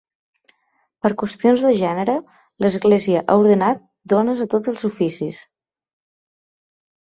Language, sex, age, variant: Catalan, female, 30-39, Central